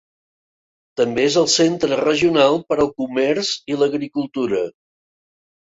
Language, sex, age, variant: Catalan, male, 60-69, Central